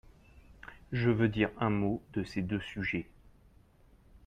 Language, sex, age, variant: French, male, 40-49, Français de métropole